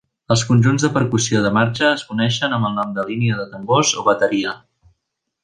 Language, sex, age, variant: Catalan, male, 19-29, Central